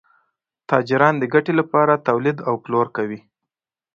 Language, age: Pashto, 19-29